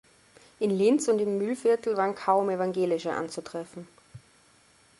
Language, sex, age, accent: German, female, 30-39, Österreichisches Deutsch